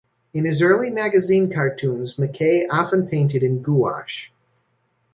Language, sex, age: English, male, 40-49